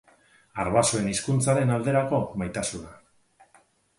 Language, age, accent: Basque, 40-49, Mendebalekoa (Araba, Bizkaia, Gipuzkoako mendebaleko herri batzuk)